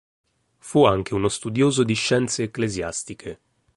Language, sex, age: Italian, male, 30-39